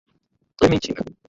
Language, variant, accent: Portuguese, Portuguese (Brasil), Paulista